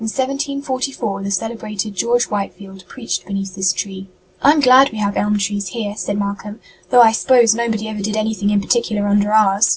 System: none